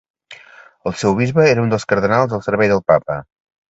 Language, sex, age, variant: Catalan, male, 50-59, Central